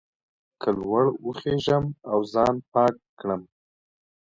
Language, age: Pashto, 19-29